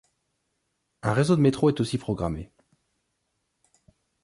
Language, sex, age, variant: French, male, 30-39, Français de métropole